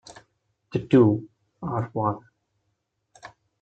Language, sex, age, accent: English, male, 19-29, India and South Asia (India, Pakistan, Sri Lanka)